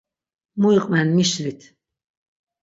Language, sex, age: Laz, female, 60-69